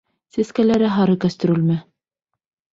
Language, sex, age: Bashkir, female, 30-39